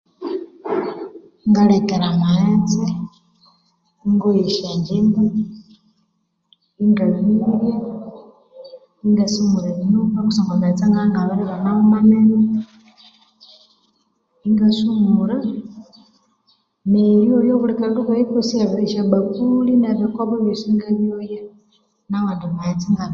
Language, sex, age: Konzo, female, 30-39